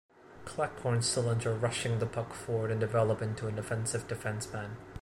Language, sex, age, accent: English, male, 19-29, Hong Kong English